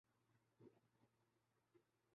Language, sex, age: Urdu, female, 19-29